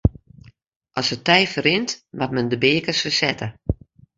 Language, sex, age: Western Frisian, female, 50-59